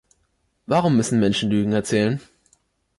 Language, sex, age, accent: German, male, under 19, Deutschland Deutsch